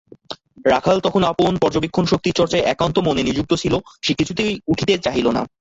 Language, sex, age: Bengali, male, 19-29